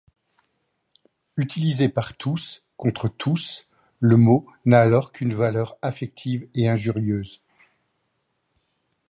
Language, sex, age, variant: French, male, 50-59, Français de métropole